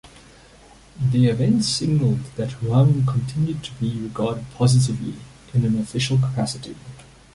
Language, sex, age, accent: English, male, 30-39, Southern African (South Africa, Zimbabwe, Namibia)